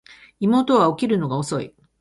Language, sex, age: Japanese, female, 50-59